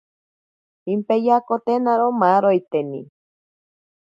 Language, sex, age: Ashéninka Perené, female, 30-39